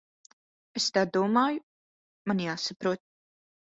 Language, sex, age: Latvian, female, 30-39